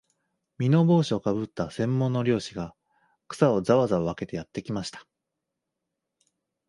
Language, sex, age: Japanese, male, 30-39